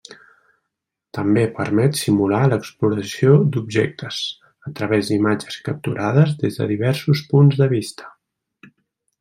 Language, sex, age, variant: Catalan, male, 19-29, Central